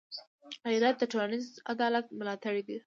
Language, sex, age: Pashto, female, under 19